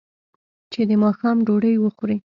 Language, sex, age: Pashto, female, 19-29